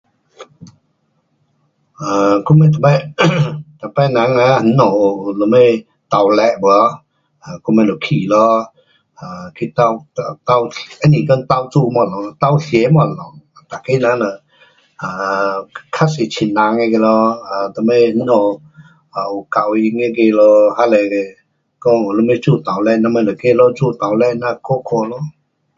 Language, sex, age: Pu-Xian Chinese, male, 60-69